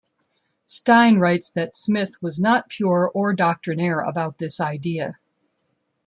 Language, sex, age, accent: English, female, 50-59, United States English